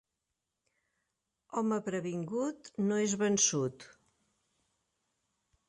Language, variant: Catalan, Central